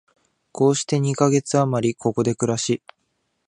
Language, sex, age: Japanese, male, 19-29